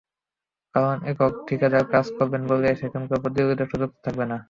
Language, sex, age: Bengali, male, 19-29